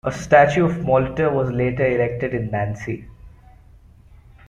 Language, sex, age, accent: English, male, 19-29, India and South Asia (India, Pakistan, Sri Lanka)